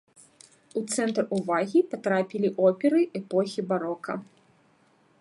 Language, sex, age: Belarusian, female, 30-39